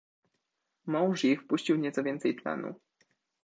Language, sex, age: Polish, male, 19-29